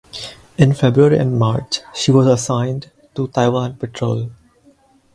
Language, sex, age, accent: English, male, 19-29, India and South Asia (India, Pakistan, Sri Lanka)